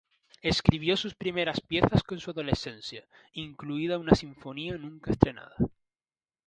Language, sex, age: Spanish, male, 19-29